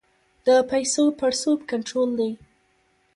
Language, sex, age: Pashto, female, under 19